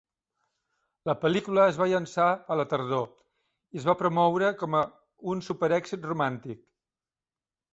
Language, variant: Catalan, Central